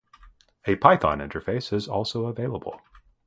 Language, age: English, 30-39